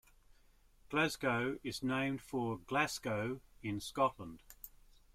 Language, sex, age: English, male, 60-69